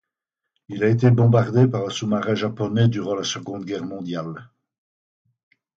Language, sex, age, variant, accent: French, male, 60-69, Français d'Europe, Français de Belgique